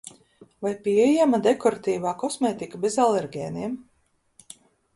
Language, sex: Latvian, female